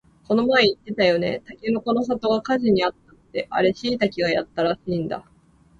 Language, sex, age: Japanese, female, 19-29